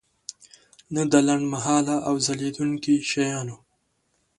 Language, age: Pashto, 19-29